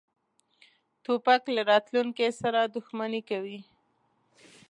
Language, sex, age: Pashto, female, 19-29